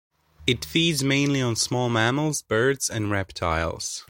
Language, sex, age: English, male, 19-29